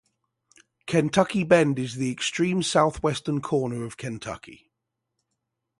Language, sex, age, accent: English, male, 40-49, England English